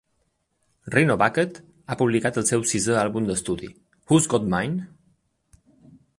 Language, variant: Catalan, Balear